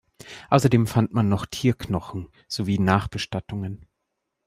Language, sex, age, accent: German, male, 30-39, Deutschland Deutsch